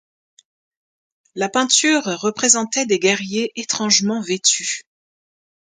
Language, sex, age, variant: French, female, 40-49, Français de métropole